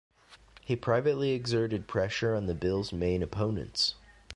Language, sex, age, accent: English, male, 30-39, United States English